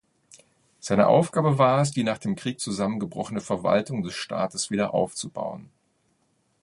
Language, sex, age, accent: German, male, 50-59, Deutschland Deutsch